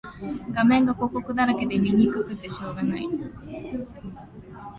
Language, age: Japanese, 19-29